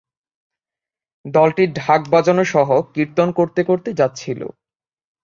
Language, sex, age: Bengali, male, 19-29